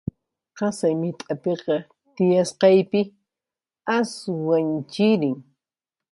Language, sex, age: Puno Quechua, female, 19-29